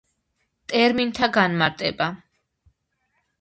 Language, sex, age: Georgian, female, 30-39